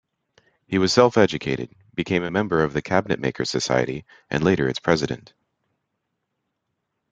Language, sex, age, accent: English, male, 30-39, United States English